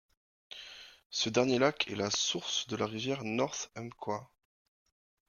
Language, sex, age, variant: French, male, 30-39, Français de métropole